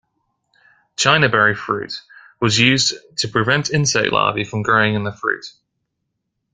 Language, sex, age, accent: English, male, 19-29, England English